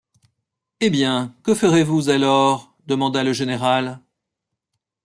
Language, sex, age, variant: French, male, 50-59, Français de métropole